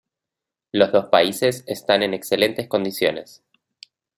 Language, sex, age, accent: Spanish, male, 30-39, Rioplatense: Argentina, Uruguay, este de Bolivia, Paraguay